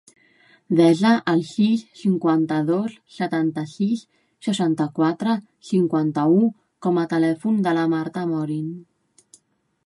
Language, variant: Catalan, Central